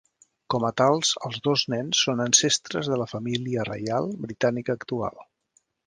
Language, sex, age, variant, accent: Catalan, male, 50-59, Central, central